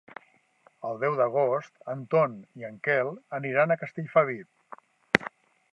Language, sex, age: Catalan, male, 60-69